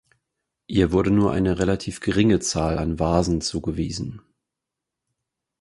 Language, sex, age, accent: German, male, 30-39, Deutschland Deutsch